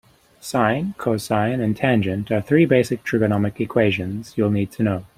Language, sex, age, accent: English, male, 30-39, New Zealand English